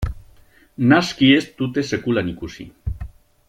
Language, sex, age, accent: Basque, male, 50-59, Mendebalekoa (Araba, Bizkaia, Gipuzkoako mendebaleko herri batzuk)